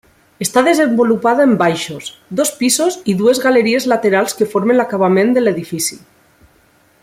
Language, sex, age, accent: Catalan, female, 30-39, valencià